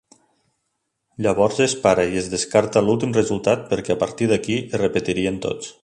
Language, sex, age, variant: Catalan, male, 40-49, Nord-Occidental